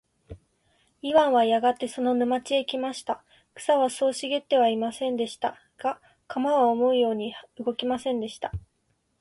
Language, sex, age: Japanese, female, 19-29